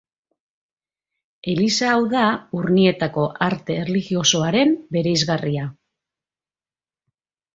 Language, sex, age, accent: Basque, female, 40-49, Mendebalekoa (Araba, Bizkaia, Gipuzkoako mendebaleko herri batzuk)